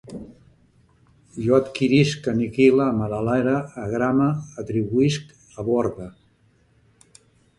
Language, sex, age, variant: Catalan, male, 70-79, Central